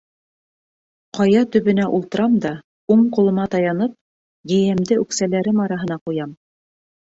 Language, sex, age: Bashkir, female, 30-39